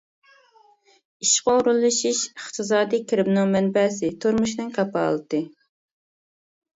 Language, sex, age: Uyghur, female, 19-29